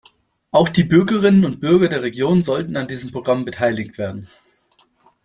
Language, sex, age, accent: German, male, 19-29, Deutschland Deutsch